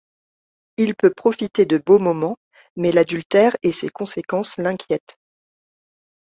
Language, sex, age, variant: French, female, 40-49, Français de métropole